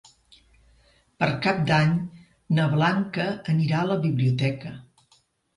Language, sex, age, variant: Catalan, female, 60-69, Central